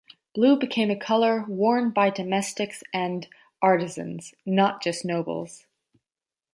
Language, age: English, under 19